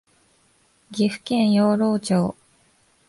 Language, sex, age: Japanese, female, 19-29